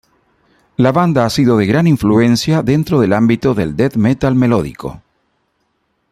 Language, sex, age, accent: Spanish, male, 50-59, América central